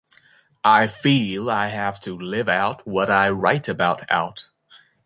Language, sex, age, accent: English, male, 19-29, United States English